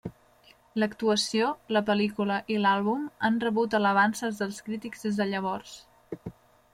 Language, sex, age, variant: Catalan, female, 19-29, Central